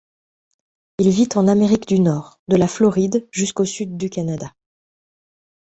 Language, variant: French, Français de métropole